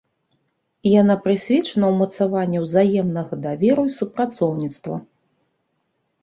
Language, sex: Belarusian, female